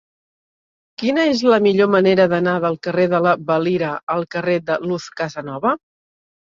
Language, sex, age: Catalan, male, 40-49